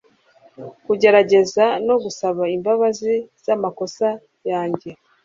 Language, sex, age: Kinyarwanda, female, 30-39